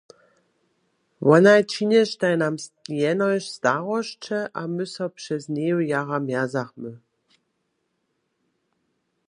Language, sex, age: Upper Sorbian, female, 40-49